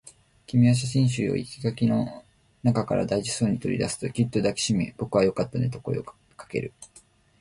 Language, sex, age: Japanese, male, 19-29